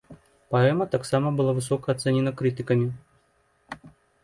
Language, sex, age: Belarusian, male, 30-39